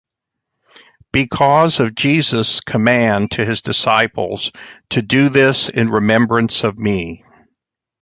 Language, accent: English, United States English